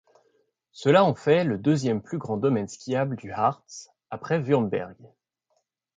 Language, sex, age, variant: French, male, 19-29, Français de métropole